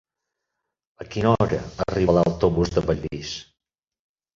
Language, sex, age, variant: Catalan, male, 60-69, Balear